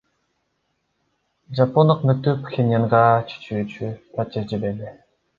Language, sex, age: Kyrgyz, male, under 19